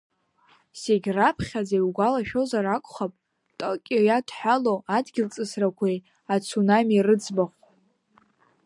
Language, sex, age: Abkhazian, female, under 19